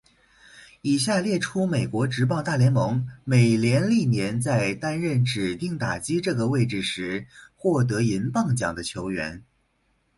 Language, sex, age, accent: Chinese, male, 19-29, 出生地：黑龙江省